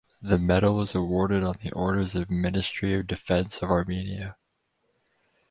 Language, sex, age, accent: English, male, 19-29, United States English